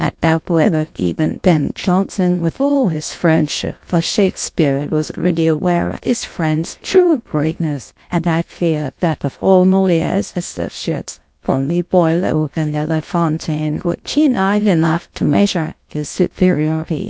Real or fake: fake